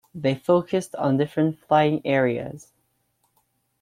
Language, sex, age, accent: English, male, 19-29, England English